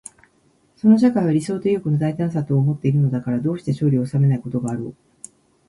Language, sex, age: Japanese, female, 60-69